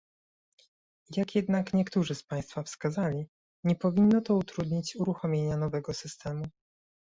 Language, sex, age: Polish, male, 19-29